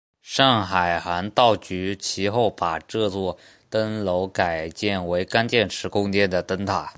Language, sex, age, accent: Chinese, male, under 19, 出生地：浙江省